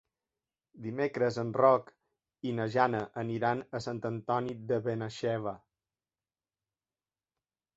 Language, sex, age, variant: Catalan, male, 40-49, Balear